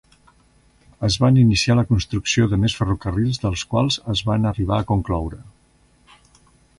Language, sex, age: Catalan, male, 60-69